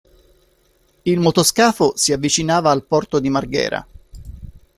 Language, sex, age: Italian, male, 50-59